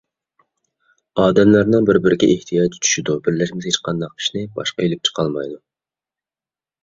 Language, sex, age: Uyghur, male, 19-29